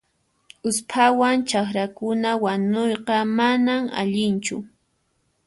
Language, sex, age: Puno Quechua, female, 19-29